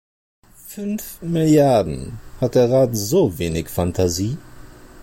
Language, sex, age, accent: German, male, 40-49, Deutschland Deutsch